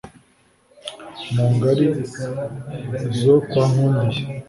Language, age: Kinyarwanda, 19-29